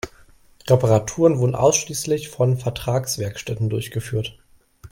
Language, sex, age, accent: German, male, 19-29, Deutschland Deutsch